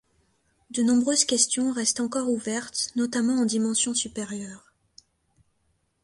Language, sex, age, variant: French, female, 19-29, Français de métropole